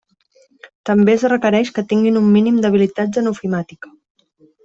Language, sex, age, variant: Catalan, female, 19-29, Central